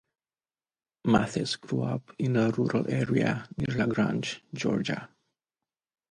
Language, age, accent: English, 30-39, Eastern European